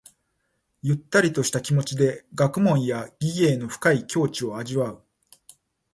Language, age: Japanese, 40-49